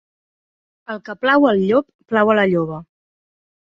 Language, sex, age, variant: Catalan, female, 19-29, Central